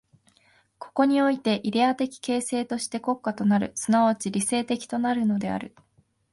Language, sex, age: Japanese, female, 19-29